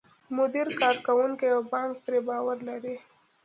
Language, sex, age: Pashto, female, under 19